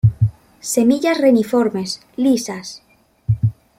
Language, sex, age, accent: Spanish, female, under 19, España: Norte peninsular (Asturias, Castilla y León, Cantabria, País Vasco, Navarra, Aragón, La Rioja, Guadalajara, Cuenca)